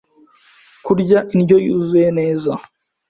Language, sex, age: Kinyarwanda, female, 19-29